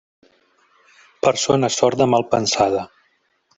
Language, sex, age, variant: Catalan, male, 40-49, Central